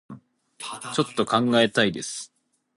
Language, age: Japanese, 30-39